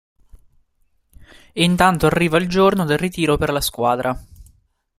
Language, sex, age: Italian, male, 19-29